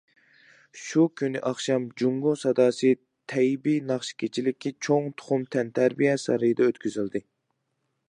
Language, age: Uyghur, 19-29